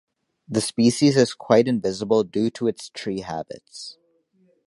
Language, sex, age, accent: English, male, under 19, United States English